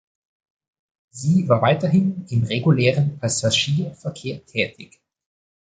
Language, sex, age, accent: German, male, 30-39, Österreichisches Deutsch